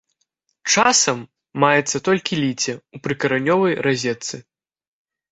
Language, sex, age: Belarusian, male, under 19